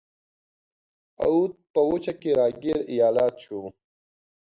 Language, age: Pashto, 19-29